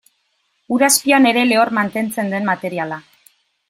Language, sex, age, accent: Basque, female, 40-49, Mendebalekoa (Araba, Bizkaia, Gipuzkoako mendebaleko herri batzuk)